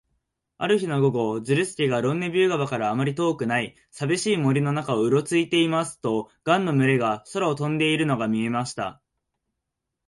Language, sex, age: Japanese, male, 19-29